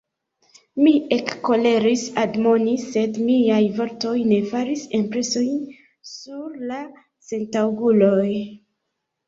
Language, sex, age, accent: Esperanto, female, 19-29, Internacia